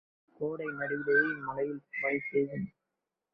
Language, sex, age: Tamil, male, 19-29